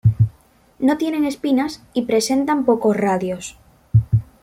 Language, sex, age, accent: Spanish, female, under 19, España: Norte peninsular (Asturias, Castilla y León, Cantabria, País Vasco, Navarra, Aragón, La Rioja, Guadalajara, Cuenca)